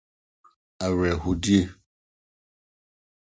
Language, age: Akan, 60-69